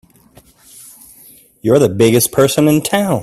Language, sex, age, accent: English, male, 50-59, United States English